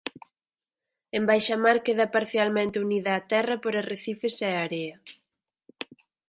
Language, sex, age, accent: Galician, female, 19-29, Central (sen gheada)